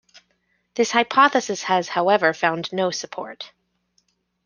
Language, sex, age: English, female, 30-39